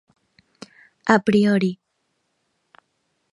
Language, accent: Galician, Normativo (estándar)